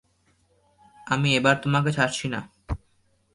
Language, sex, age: Bengali, male, under 19